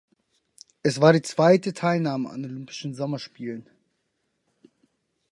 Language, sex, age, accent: German, male, 19-29, Deutschland Deutsch